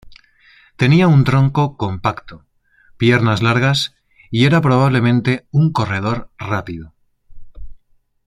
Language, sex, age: Spanish, male, 40-49